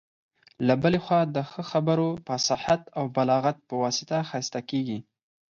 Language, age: Pashto, 19-29